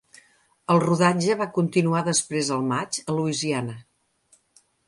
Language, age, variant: Catalan, 60-69, Central